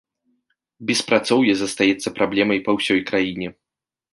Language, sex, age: Belarusian, male, 19-29